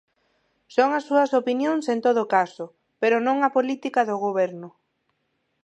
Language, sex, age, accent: Galician, female, 30-39, Neofalante